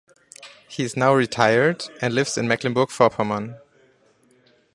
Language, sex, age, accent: English, male, 19-29, German English